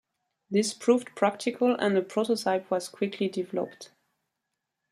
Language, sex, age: English, female, 30-39